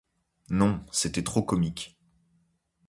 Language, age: French, 19-29